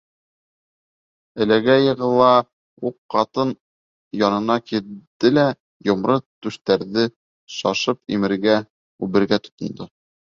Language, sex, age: Bashkir, male, 19-29